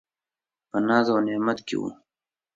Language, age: Pashto, 19-29